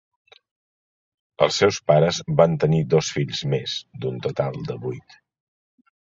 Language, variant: Catalan, Central